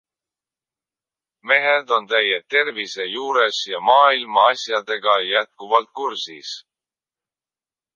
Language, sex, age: Estonian, male, 19-29